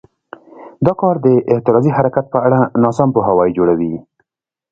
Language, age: Pashto, 19-29